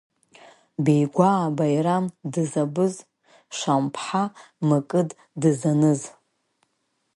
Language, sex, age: Abkhazian, female, 30-39